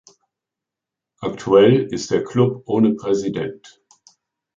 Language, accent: German, Deutschland Deutsch